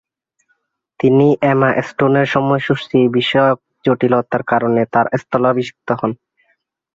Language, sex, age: Bengali, male, 19-29